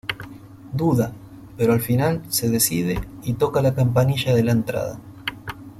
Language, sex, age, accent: Spanish, male, 40-49, Rioplatense: Argentina, Uruguay, este de Bolivia, Paraguay